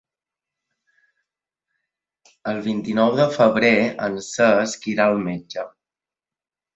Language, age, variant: Catalan, 19-29, Balear